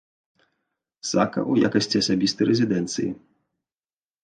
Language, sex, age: Belarusian, male, 30-39